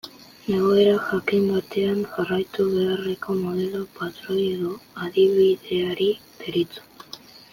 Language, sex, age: Basque, male, under 19